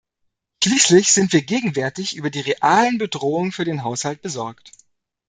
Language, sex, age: German, male, 30-39